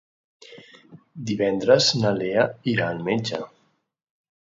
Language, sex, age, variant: Catalan, male, 30-39, Central